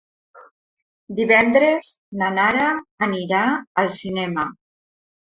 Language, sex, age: Catalan, male, 60-69